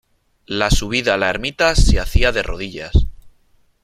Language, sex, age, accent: Spanish, male, 30-39, España: Norte peninsular (Asturias, Castilla y León, Cantabria, País Vasco, Navarra, Aragón, La Rioja, Guadalajara, Cuenca)